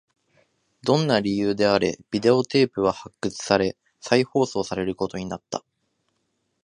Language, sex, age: Japanese, male, 19-29